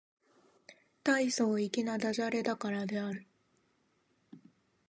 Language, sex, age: Japanese, female, 19-29